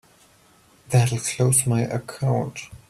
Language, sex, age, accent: English, male, 30-39, England English